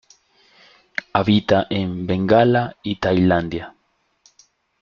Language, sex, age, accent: Spanish, male, 30-39, Andino-Pacífico: Colombia, Perú, Ecuador, oeste de Bolivia y Venezuela andina